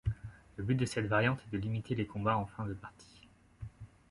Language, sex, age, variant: French, male, 19-29, Français de métropole